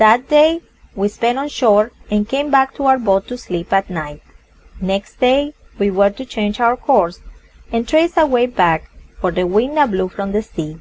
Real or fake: real